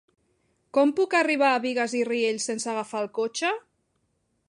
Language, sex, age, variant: Catalan, female, 40-49, Central